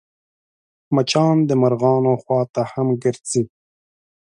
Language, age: Pashto, 30-39